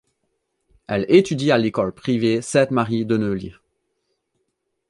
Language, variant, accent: French, Français d'Europe, Français de Belgique